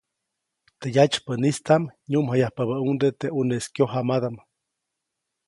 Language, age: Copainalá Zoque, 40-49